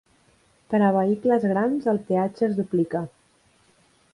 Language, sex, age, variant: Catalan, female, 19-29, Central